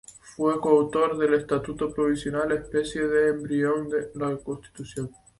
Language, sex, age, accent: Spanish, male, 19-29, España: Islas Canarias